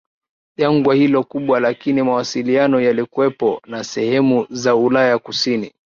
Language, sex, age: Swahili, male, 19-29